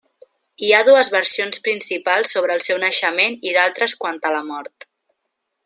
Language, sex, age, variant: Catalan, female, 19-29, Central